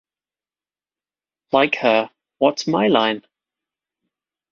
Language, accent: English, England English